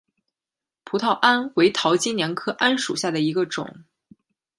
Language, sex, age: Chinese, female, 19-29